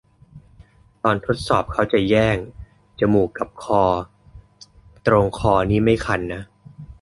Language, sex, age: Thai, male, 30-39